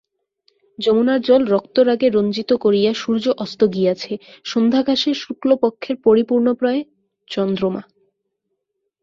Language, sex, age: Bengali, female, 19-29